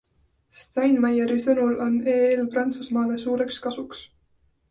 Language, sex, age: Estonian, female, 19-29